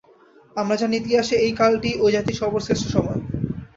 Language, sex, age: Bengali, male, 19-29